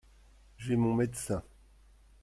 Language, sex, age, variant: French, male, 50-59, Français de métropole